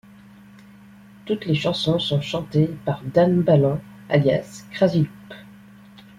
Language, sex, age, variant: French, male, under 19, Français de métropole